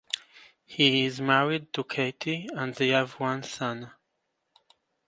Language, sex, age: English, male, 19-29